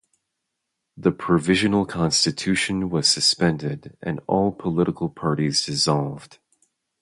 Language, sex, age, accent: English, male, 19-29, United States English